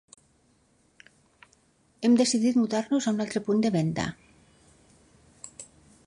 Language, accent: Catalan, valencià; valencià meridional